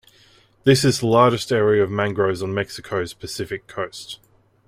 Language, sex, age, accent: English, male, 30-39, Australian English